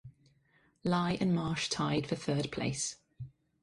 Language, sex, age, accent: English, female, 30-39, England English